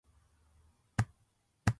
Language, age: Japanese, 19-29